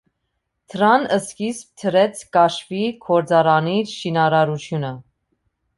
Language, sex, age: Armenian, female, 30-39